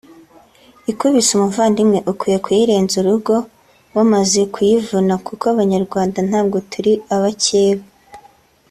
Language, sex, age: Kinyarwanda, female, 19-29